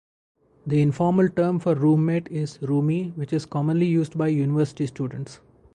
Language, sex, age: English, male, 40-49